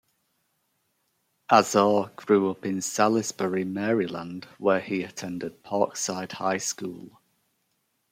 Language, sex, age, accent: English, male, 40-49, England English